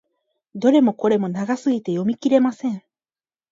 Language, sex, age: Japanese, female, 30-39